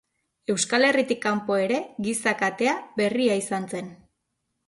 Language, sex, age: Basque, female, 30-39